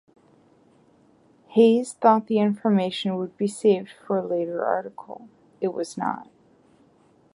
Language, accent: English, United States English